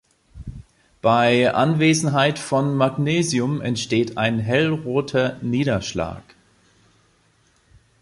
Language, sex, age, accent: German, male, 40-49, Deutschland Deutsch